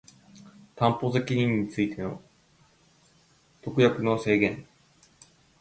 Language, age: Japanese, 30-39